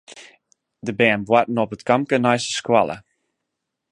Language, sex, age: Western Frisian, male, 19-29